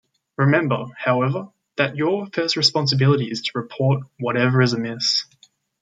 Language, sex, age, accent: English, male, under 19, Australian English